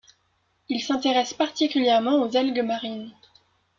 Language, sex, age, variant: French, female, 19-29, Français de métropole